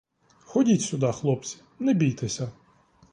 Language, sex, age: Ukrainian, male, 30-39